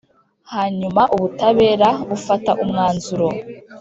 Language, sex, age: Kinyarwanda, female, 19-29